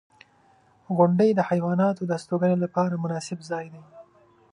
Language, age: Pashto, 19-29